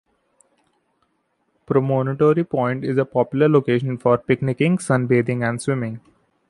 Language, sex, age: English, male, 19-29